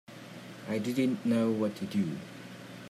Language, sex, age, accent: English, male, 19-29, Filipino